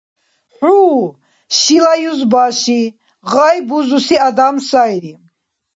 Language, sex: Dargwa, female